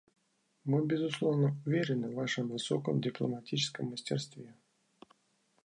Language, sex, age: Russian, male, 40-49